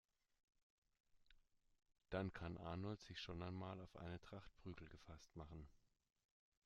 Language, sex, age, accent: German, male, 30-39, Deutschland Deutsch